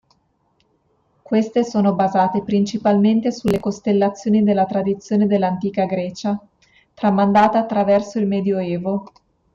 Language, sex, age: Italian, female, 19-29